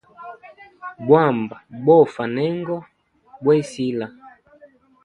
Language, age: Hemba, 19-29